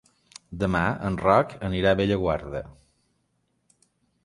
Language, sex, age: Catalan, male, 40-49